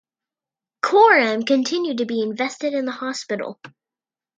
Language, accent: English, United States English